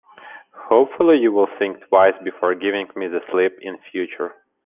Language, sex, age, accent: English, male, 30-39, United States English